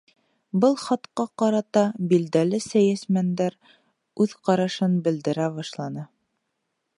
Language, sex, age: Bashkir, female, 19-29